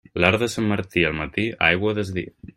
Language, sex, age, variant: Catalan, male, 19-29, Central